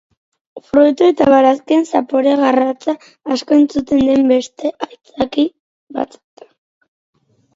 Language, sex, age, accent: Basque, female, 50-59, Erdialdekoa edo Nafarra (Gipuzkoa, Nafarroa)